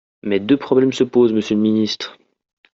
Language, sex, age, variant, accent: French, male, 19-29, Français d'Europe, Français de Suisse